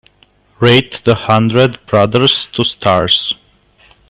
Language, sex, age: English, male, 30-39